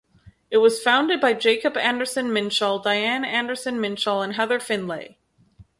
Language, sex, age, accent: English, female, 30-39, Canadian English